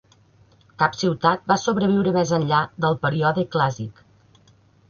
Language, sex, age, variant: Catalan, female, 30-39, Central